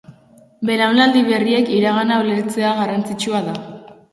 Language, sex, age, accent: Basque, female, under 19, Mendebalekoa (Araba, Bizkaia, Gipuzkoako mendebaleko herri batzuk)